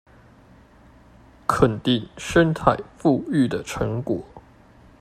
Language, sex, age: Chinese, male, 19-29